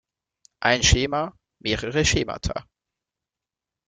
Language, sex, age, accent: German, male, 19-29, Schweizerdeutsch